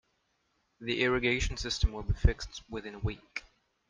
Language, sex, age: English, male, 19-29